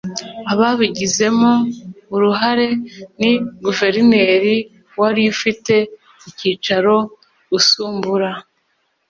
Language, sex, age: Kinyarwanda, female, 30-39